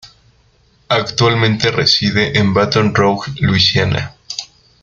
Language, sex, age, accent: Spanish, male, 19-29, México